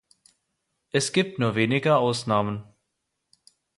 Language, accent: German, Deutschland Deutsch